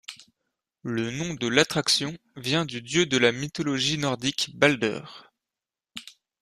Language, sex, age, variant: French, male, 19-29, Français de métropole